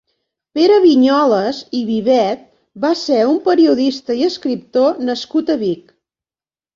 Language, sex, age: Catalan, female, 50-59